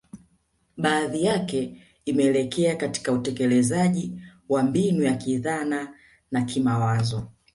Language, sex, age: Swahili, female, 40-49